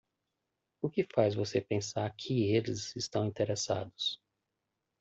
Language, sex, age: Portuguese, male, 30-39